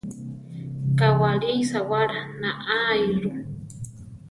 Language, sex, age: Central Tarahumara, female, 30-39